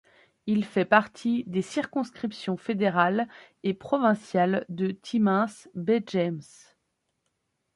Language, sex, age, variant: French, female, 30-39, Français de métropole